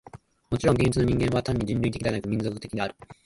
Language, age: Japanese, 19-29